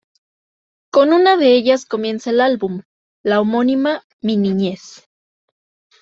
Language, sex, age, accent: Spanish, female, 19-29, México